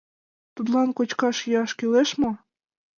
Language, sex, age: Mari, female, 19-29